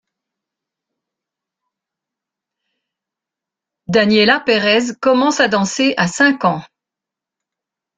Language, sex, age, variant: French, female, 60-69, Français de métropole